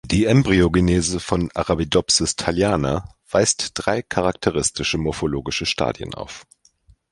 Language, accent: German, Deutschland Deutsch